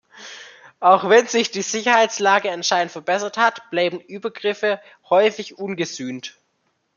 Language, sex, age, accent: German, male, under 19, Deutschland Deutsch